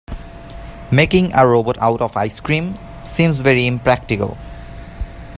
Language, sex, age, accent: English, male, 19-29, India and South Asia (India, Pakistan, Sri Lanka)